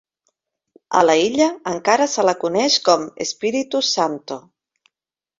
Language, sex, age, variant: Catalan, female, 50-59, Central